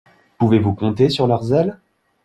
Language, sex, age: French, male, 19-29